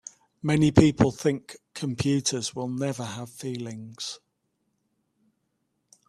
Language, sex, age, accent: English, male, 40-49, England English